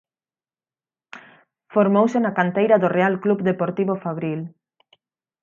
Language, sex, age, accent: Galician, female, 19-29, Atlántico (seseo e gheada); Normativo (estándar)